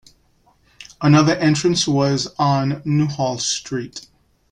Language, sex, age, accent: English, male, 40-49, United States English